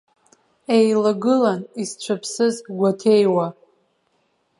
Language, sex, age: Abkhazian, female, 19-29